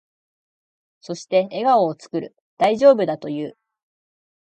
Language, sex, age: Japanese, female, 19-29